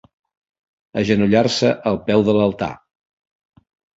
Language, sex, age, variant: Catalan, male, 60-69, Central